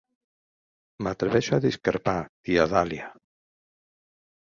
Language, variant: Catalan, Central